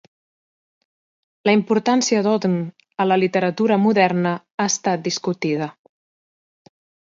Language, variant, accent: Catalan, Central, central